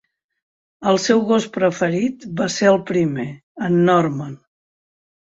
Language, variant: Catalan, Central